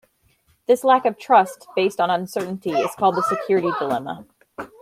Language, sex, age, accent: English, female, 30-39, United States English